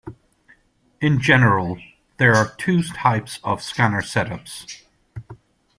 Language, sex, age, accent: English, male, 50-59, Irish English